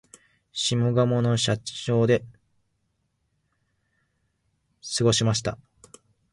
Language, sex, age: Japanese, male, 19-29